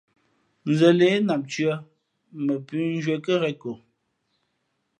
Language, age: Fe'fe', 19-29